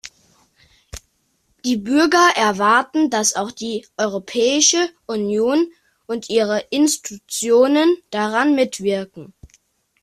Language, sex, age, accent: German, male, under 19, Deutschland Deutsch